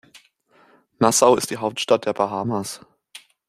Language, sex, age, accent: German, male, 19-29, Deutschland Deutsch